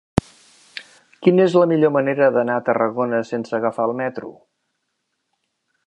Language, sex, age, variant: Catalan, male, 50-59, Central